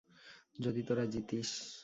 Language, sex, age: Bengali, male, 19-29